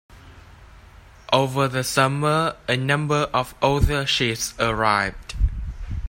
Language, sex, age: English, male, under 19